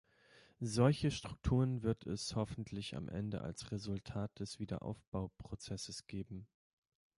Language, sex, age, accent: German, male, 30-39, Deutschland Deutsch